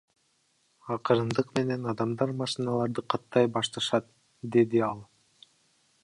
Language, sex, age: Kyrgyz, male, 19-29